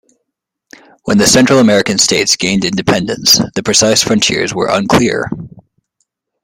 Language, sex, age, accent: English, male, 30-39, United States English